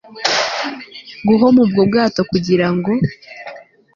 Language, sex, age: Kinyarwanda, female, 19-29